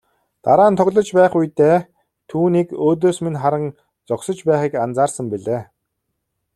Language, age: Mongolian, 90+